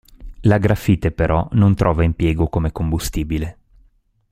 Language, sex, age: Italian, male, 40-49